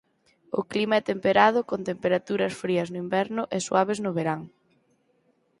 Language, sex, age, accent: Galician, female, 19-29, Central (gheada)